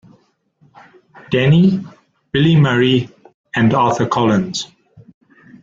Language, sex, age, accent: English, male, 60-69, Southern African (South Africa, Zimbabwe, Namibia)